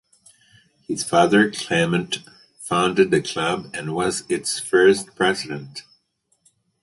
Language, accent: English, United States English